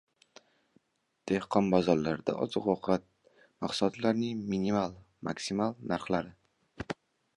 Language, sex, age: Uzbek, male, 19-29